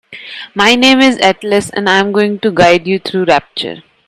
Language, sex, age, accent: English, female, 19-29, India and South Asia (India, Pakistan, Sri Lanka)